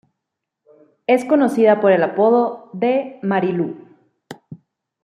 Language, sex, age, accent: Spanish, female, 30-39, México